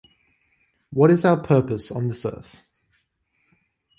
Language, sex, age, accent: English, male, 19-29, Australian English